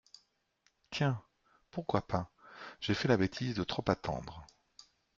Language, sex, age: French, male, 50-59